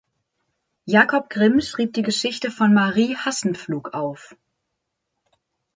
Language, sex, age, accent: German, female, 19-29, Deutschland Deutsch